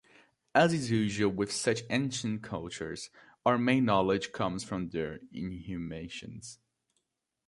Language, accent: English, England English